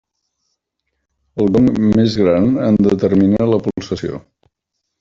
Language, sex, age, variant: Catalan, male, 50-59, Central